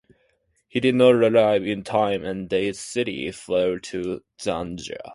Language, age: English, 19-29